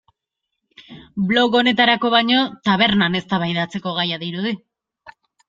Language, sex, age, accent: Basque, female, 19-29, Erdialdekoa edo Nafarra (Gipuzkoa, Nafarroa)